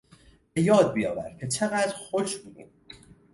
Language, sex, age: Persian, male, 19-29